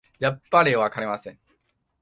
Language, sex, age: Japanese, male, 19-29